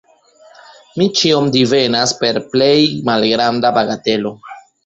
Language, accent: Esperanto, Internacia